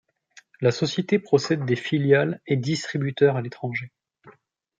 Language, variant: French, Français de métropole